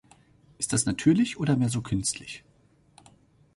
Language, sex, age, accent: German, male, 30-39, Deutschland Deutsch